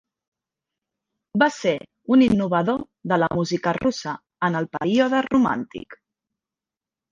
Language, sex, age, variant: Catalan, female, 40-49, Central